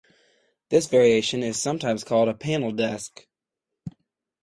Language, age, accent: English, under 19, United States English